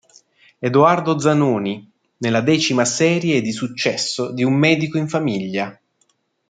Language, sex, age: Italian, male, 40-49